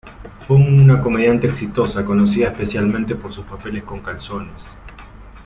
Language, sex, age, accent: Spanish, male, 30-39, Rioplatense: Argentina, Uruguay, este de Bolivia, Paraguay